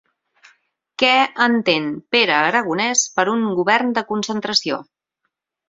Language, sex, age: Catalan, female, 40-49